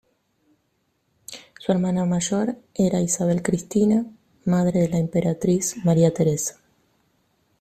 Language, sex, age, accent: Spanish, female, 40-49, Rioplatense: Argentina, Uruguay, este de Bolivia, Paraguay